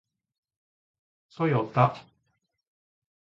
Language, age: Japanese, 40-49